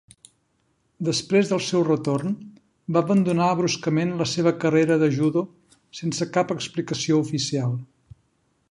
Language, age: Catalan, 60-69